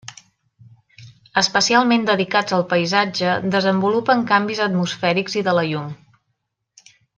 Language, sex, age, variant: Catalan, female, 30-39, Central